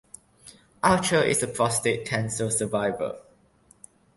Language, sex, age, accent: English, male, 19-29, Malaysian English